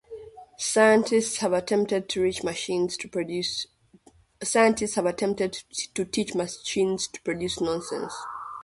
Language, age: English, 40-49